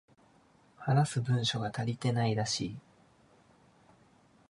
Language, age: Japanese, 30-39